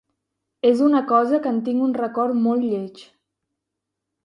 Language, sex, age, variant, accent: Catalan, female, 19-29, Central, central